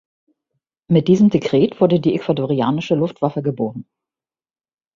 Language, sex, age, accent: German, female, 50-59, Deutschland Deutsch